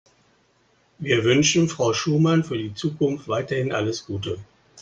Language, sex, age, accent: German, male, 30-39, Deutschland Deutsch